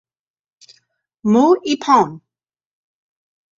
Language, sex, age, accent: English, female, 60-69, United States English